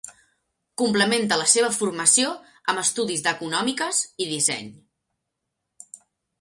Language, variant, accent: Catalan, Central, central